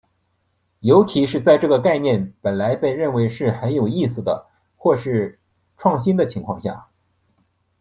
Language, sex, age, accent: Chinese, male, 40-49, 出生地：山东省